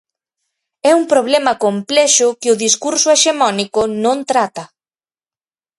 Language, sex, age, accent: Galician, female, 40-49, Atlántico (seseo e gheada)